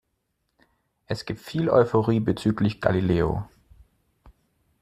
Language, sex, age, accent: German, male, 30-39, Deutschland Deutsch